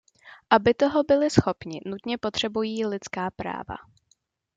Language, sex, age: Czech, female, under 19